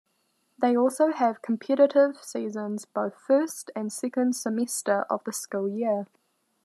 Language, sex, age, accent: English, female, 19-29, New Zealand English